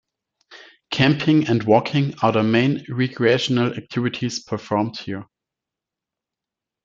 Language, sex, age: English, male, 19-29